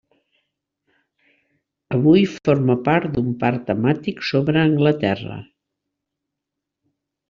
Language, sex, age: Catalan, female, 70-79